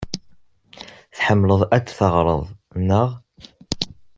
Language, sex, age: Kabyle, male, under 19